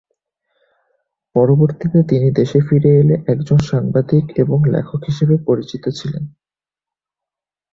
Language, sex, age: Bengali, male, 19-29